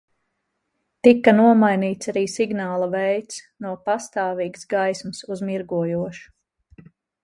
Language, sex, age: Latvian, female, 40-49